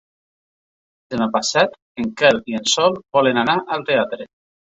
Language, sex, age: Catalan, male, 40-49